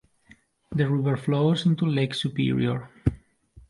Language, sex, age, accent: English, male, 19-29, England English